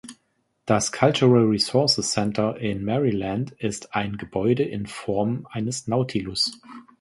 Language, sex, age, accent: German, male, 30-39, Deutschland Deutsch